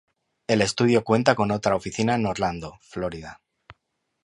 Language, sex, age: Spanish, male, 40-49